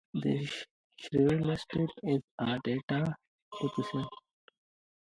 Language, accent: English, United States English